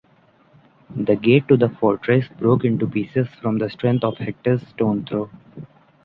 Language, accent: English, India and South Asia (India, Pakistan, Sri Lanka)